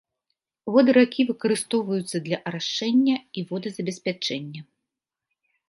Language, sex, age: Belarusian, female, 30-39